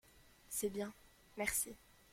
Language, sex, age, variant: French, female, under 19, Français de métropole